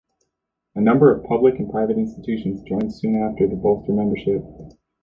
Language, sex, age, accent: English, male, 30-39, United States English